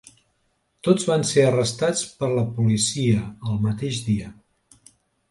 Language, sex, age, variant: Catalan, male, 60-69, Central